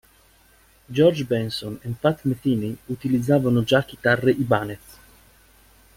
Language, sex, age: Italian, male, 40-49